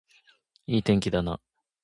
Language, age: Japanese, 19-29